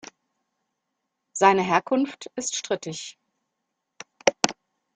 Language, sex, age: German, female, 50-59